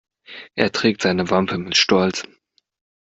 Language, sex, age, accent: German, male, under 19, Deutschland Deutsch